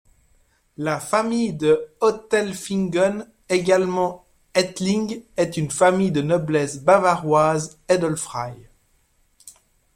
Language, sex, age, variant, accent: French, male, 40-49, Français d'Europe, Français de Suisse